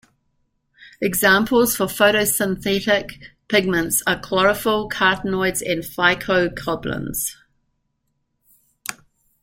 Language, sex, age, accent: English, female, 60-69, New Zealand English